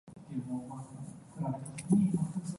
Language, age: Cantonese, 19-29